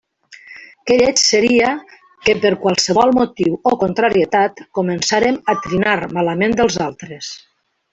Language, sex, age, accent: Catalan, female, 50-59, valencià